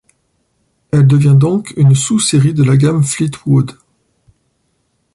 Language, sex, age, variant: French, male, 40-49, Français de métropole